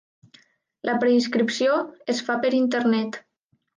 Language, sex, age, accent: Catalan, female, 19-29, valencià